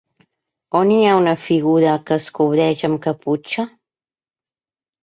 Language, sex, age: Catalan, female, 50-59